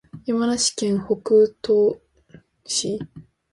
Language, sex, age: Japanese, female, 19-29